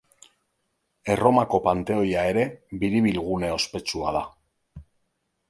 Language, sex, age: Basque, male, 40-49